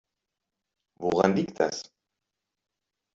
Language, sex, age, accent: German, male, 40-49, Deutschland Deutsch